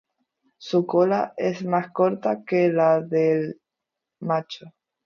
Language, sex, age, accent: Spanish, female, 19-29, España: Islas Canarias